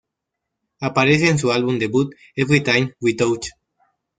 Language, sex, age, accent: Spanish, male, 19-29, México